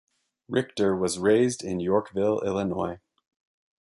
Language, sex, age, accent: English, male, 30-39, United States English